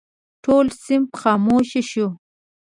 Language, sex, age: Pashto, female, 19-29